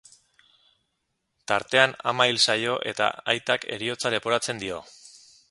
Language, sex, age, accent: Basque, male, 30-39, Mendebalekoa (Araba, Bizkaia, Gipuzkoako mendebaleko herri batzuk)